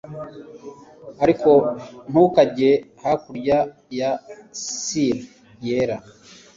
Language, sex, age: Kinyarwanda, male, 30-39